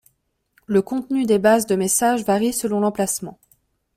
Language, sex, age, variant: French, female, 19-29, Français de métropole